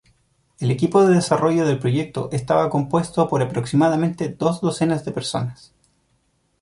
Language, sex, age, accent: Spanish, male, 30-39, Chileno: Chile, Cuyo